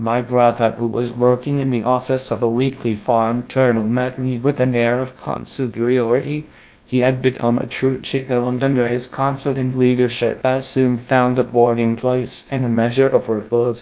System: TTS, GlowTTS